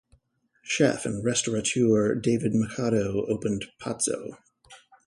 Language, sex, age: English, male, 40-49